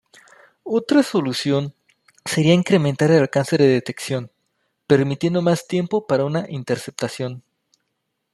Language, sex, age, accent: Spanish, male, 30-39, México